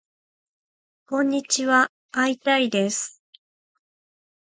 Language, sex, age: Japanese, female, 40-49